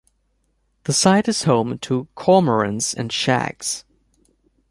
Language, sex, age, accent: English, male, 30-39, United States English